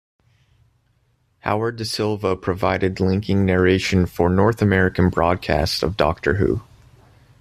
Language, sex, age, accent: English, male, 30-39, United States English